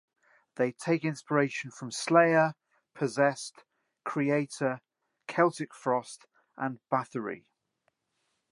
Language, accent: English, England English